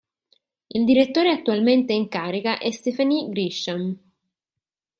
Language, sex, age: Italian, female, 19-29